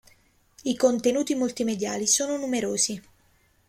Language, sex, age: Italian, female, 19-29